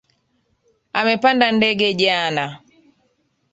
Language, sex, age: Swahili, female, 30-39